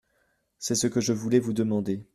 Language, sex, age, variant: French, male, 19-29, Français de métropole